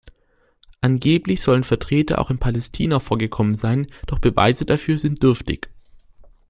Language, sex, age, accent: German, male, under 19, Deutschland Deutsch